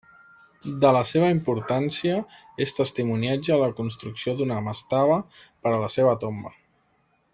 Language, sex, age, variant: Catalan, male, 30-39, Central